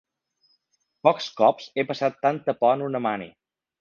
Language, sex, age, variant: Catalan, male, 19-29, Balear